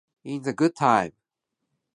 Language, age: English, 19-29